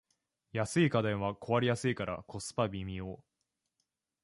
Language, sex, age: Japanese, male, 19-29